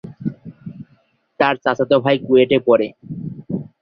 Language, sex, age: Bengali, male, 19-29